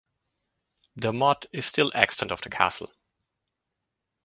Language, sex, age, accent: English, male, 40-49, United States English